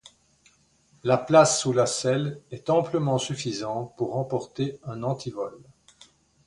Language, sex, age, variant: French, male, 60-69, Français de métropole